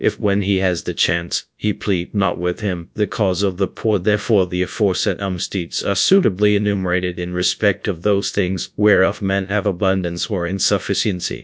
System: TTS, GradTTS